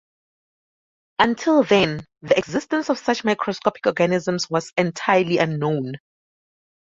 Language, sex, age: English, female, 19-29